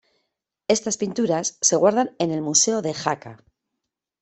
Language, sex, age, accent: Spanish, female, 50-59, España: Norte peninsular (Asturias, Castilla y León, Cantabria, País Vasco, Navarra, Aragón, La Rioja, Guadalajara, Cuenca)